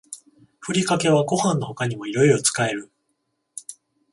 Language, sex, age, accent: Japanese, male, 40-49, 関西